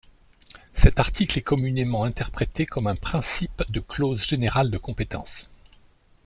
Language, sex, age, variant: French, male, 50-59, Français de métropole